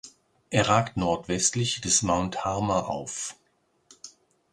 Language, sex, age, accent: German, male, 60-69, Deutschland Deutsch